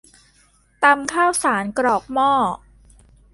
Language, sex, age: Thai, female, 19-29